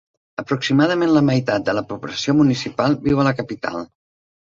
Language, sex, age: Catalan, female, 60-69